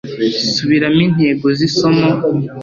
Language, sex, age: Kinyarwanda, male, under 19